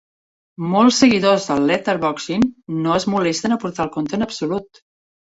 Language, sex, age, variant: Catalan, female, 70-79, Central